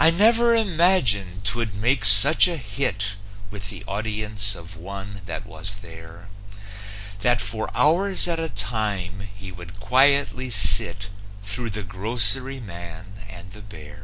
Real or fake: real